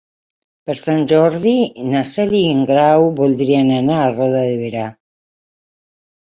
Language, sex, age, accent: Catalan, female, 70-79, aprenent (recent, des del castellà)